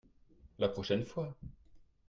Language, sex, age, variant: French, male, 30-39, Français de métropole